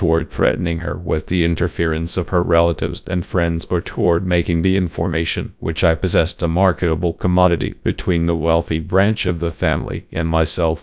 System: TTS, GradTTS